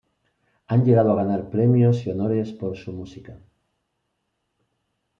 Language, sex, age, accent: Spanish, male, 50-59, España: Sur peninsular (Andalucia, Extremadura, Murcia)